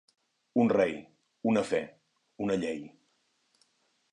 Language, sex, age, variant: Catalan, male, 40-49, Nord-Occidental